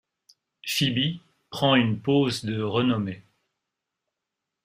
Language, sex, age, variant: French, male, 50-59, Français de métropole